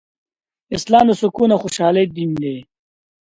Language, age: Pashto, 19-29